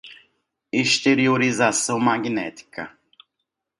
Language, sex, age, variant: Portuguese, male, 30-39, Portuguese (Brasil)